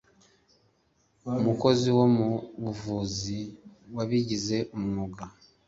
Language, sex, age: Kinyarwanda, male, 40-49